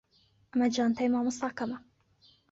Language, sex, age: Central Kurdish, female, 19-29